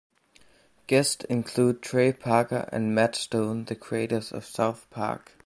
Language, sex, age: English, male, under 19